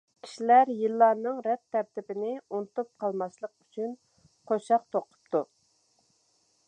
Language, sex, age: Uyghur, female, 50-59